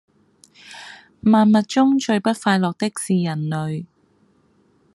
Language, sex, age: Cantonese, female, 30-39